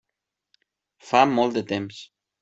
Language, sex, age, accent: Catalan, male, 30-39, valencià